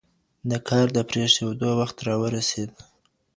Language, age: Pashto, 19-29